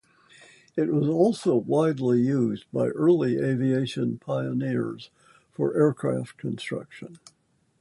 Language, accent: English, United States English